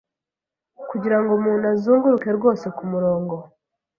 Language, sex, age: Kinyarwanda, female, 19-29